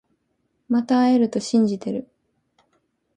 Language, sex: Japanese, female